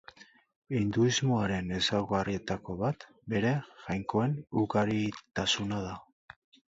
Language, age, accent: Basque, 50-59, Mendebalekoa (Araba, Bizkaia, Gipuzkoako mendebaleko herri batzuk)